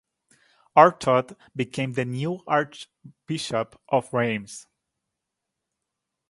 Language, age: English, 19-29